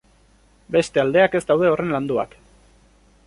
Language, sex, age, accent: Basque, male, 19-29, Erdialdekoa edo Nafarra (Gipuzkoa, Nafarroa)